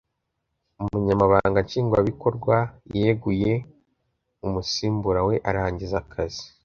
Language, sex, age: Kinyarwanda, male, under 19